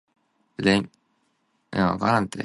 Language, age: Cantonese, 19-29